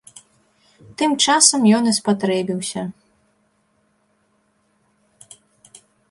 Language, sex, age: Belarusian, female, 19-29